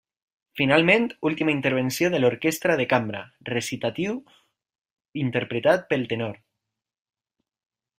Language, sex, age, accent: Catalan, male, 19-29, valencià